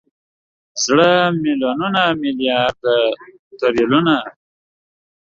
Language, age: Pashto, 19-29